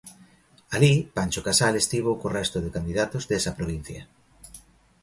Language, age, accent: Galician, 40-49, Normativo (estándar)